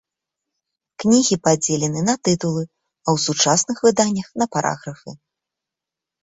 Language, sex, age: Belarusian, female, 30-39